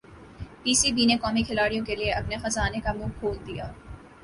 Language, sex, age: Urdu, female, 19-29